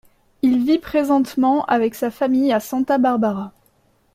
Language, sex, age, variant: French, female, 19-29, Français de métropole